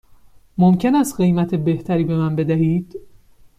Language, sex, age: Persian, male, 19-29